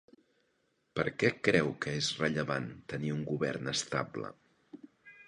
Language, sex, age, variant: Catalan, male, 60-69, Central